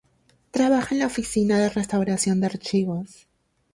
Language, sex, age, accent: Spanish, female, 19-29, Caribe: Cuba, Venezuela, Puerto Rico, República Dominicana, Panamá, Colombia caribeña, México caribeño, Costa del golfo de México